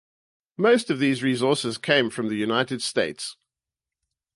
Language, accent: English, Southern African (South Africa, Zimbabwe, Namibia)